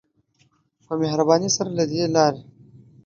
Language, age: Pashto, 19-29